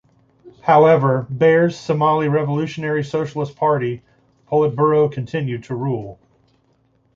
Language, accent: English, United States English